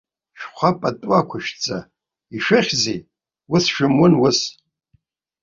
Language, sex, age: Abkhazian, male, 60-69